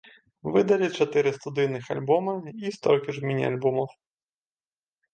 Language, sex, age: Belarusian, male, 19-29